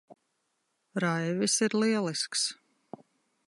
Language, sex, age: Latvian, female, 30-39